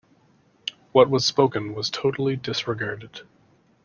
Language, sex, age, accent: English, male, 30-39, Canadian English